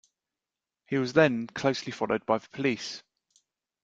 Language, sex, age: English, male, 40-49